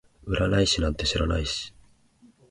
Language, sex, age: Japanese, male, 19-29